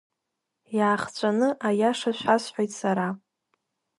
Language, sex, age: Abkhazian, female, under 19